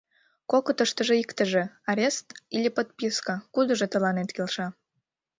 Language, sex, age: Mari, female, 19-29